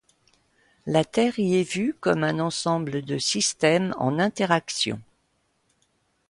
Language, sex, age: French, female, 60-69